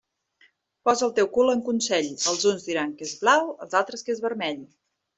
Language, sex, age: Catalan, female, 40-49